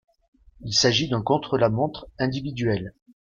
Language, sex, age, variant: French, male, 50-59, Français de métropole